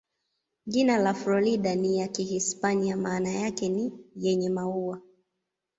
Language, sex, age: Swahili, female, 19-29